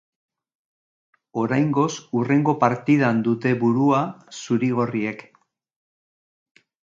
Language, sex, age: Basque, male, 60-69